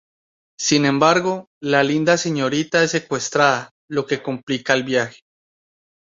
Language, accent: Spanish, Andino-Pacífico: Colombia, Perú, Ecuador, oeste de Bolivia y Venezuela andina